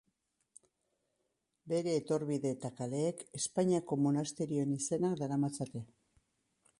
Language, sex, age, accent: Basque, female, 60-69, Mendebalekoa (Araba, Bizkaia, Gipuzkoako mendebaleko herri batzuk)